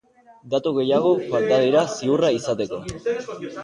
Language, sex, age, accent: Basque, male, 19-29, Erdialdekoa edo Nafarra (Gipuzkoa, Nafarroa)